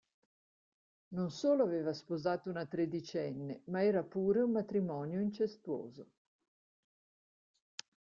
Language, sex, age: Italian, female, 60-69